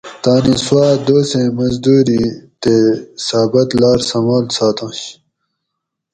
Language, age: Gawri, 19-29